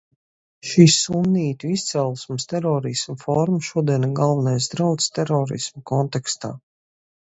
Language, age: Latvian, 40-49